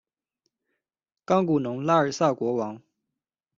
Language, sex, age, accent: Chinese, male, 19-29, 出生地：山西省